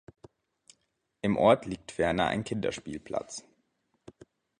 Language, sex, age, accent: German, male, 19-29, Deutschland Deutsch